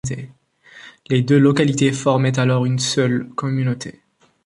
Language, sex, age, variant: French, male, 19-29, Français du nord de l'Afrique